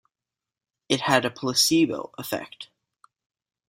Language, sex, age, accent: English, male, under 19, United States English